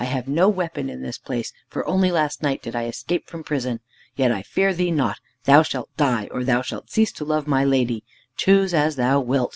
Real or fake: real